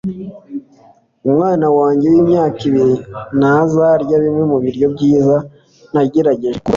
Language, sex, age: Kinyarwanda, male, 19-29